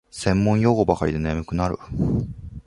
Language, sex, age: Japanese, male, 19-29